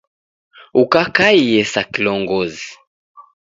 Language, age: Taita, 19-29